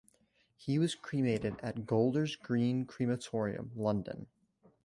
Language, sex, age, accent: English, male, under 19, United States English